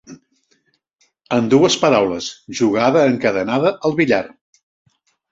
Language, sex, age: Catalan, male, 70-79